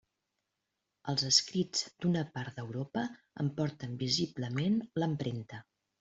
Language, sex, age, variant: Catalan, female, 50-59, Central